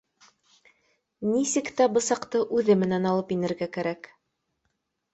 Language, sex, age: Bashkir, female, 30-39